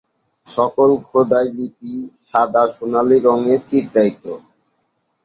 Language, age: Bengali, 19-29